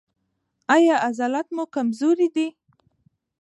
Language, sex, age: Pashto, female, under 19